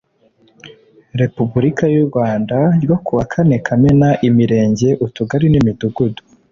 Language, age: Kinyarwanda, 19-29